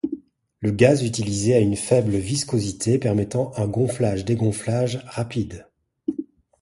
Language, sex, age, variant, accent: French, male, 40-49, Français d'Europe, Français de Belgique